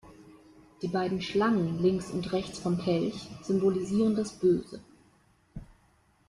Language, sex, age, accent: German, female, 19-29, Deutschland Deutsch